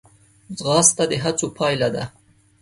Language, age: Pashto, 19-29